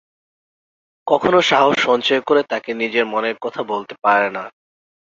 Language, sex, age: Bengali, male, 19-29